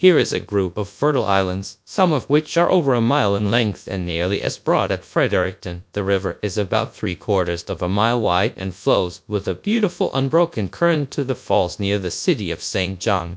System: TTS, GradTTS